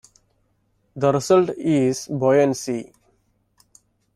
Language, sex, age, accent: English, male, 30-39, India and South Asia (India, Pakistan, Sri Lanka)